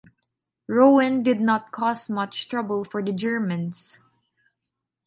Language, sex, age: English, female, 19-29